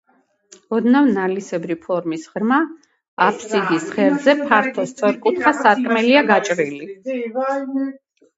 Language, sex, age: Georgian, female, 50-59